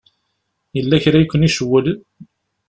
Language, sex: Kabyle, male